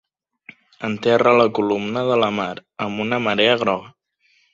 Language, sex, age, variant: Catalan, male, 19-29, Nord-Occidental